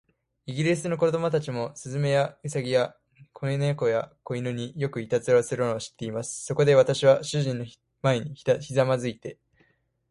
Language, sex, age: Japanese, male, 19-29